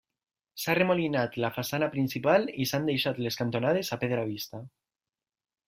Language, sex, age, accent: Catalan, male, 19-29, valencià